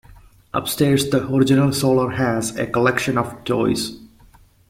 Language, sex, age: English, male, 19-29